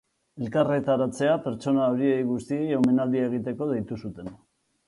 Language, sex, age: Basque, male, 50-59